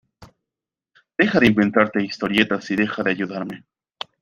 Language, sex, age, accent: Spanish, male, 19-29, Andino-Pacífico: Colombia, Perú, Ecuador, oeste de Bolivia y Venezuela andina